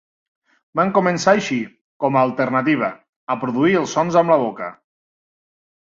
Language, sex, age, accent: Catalan, male, 30-39, Lleidatà